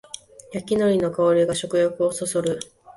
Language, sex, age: Japanese, female, 19-29